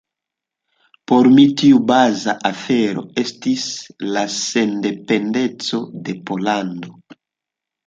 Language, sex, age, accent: Esperanto, male, 19-29, Internacia